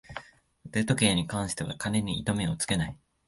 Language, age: Japanese, 19-29